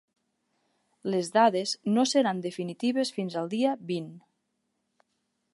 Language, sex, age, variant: Catalan, female, 30-39, Nord-Occidental